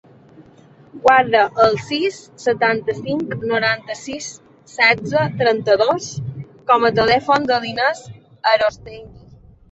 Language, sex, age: Catalan, female, 30-39